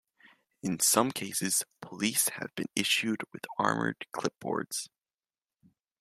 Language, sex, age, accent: English, male, 19-29, United States English